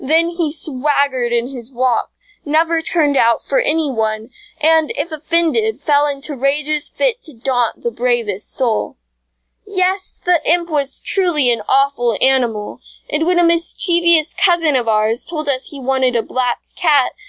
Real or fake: real